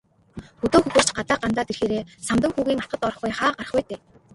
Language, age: Mongolian, 19-29